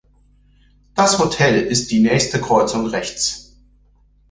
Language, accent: German, Deutschland Deutsch